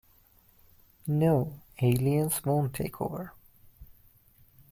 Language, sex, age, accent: English, male, 19-29, United States English